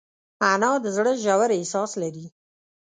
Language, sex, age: Pashto, female, 50-59